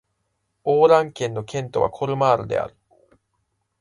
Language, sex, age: Japanese, male, 19-29